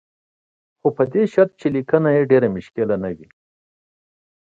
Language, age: Pashto, 30-39